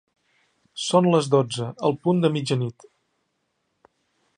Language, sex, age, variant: Catalan, male, 40-49, Central